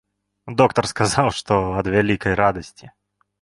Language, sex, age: Belarusian, male, 19-29